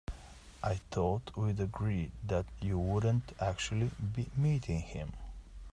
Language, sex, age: English, male, 30-39